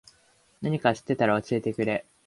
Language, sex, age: Japanese, male, under 19